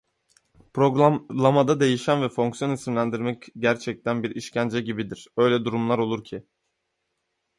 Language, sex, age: English, male, 19-29